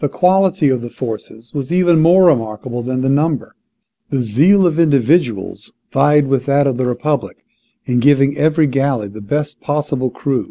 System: none